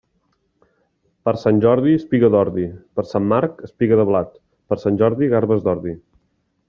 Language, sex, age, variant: Catalan, male, 19-29, Central